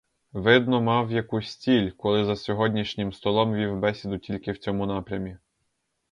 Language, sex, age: Ukrainian, male, 19-29